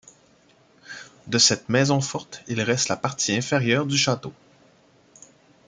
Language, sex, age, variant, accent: French, male, 30-39, Français d'Amérique du Nord, Français du Canada